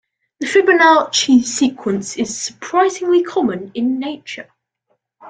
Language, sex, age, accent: English, male, under 19, England English